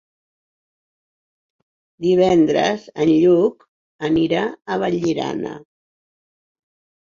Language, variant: Catalan, Central